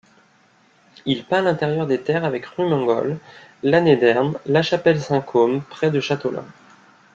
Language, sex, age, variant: French, male, 30-39, Français de métropole